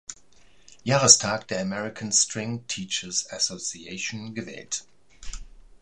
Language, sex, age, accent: German, male, 60-69, Deutschland Deutsch